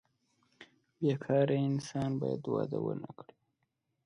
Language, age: Pashto, 19-29